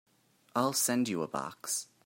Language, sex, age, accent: English, male, 19-29, United States English